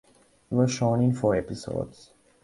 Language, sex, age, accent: English, male, under 19, England English